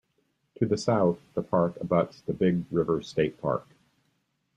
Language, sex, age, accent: English, male, 60-69, United States English